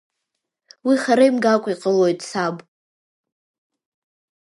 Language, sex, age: Abkhazian, female, 19-29